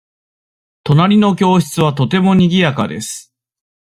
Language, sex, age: Japanese, male, 30-39